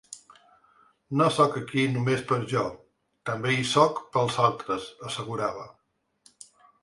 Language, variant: Catalan, Central